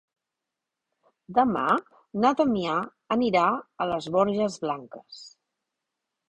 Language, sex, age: Catalan, female, 30-39